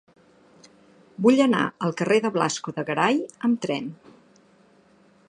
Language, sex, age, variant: Catalan, female, 50-59, Central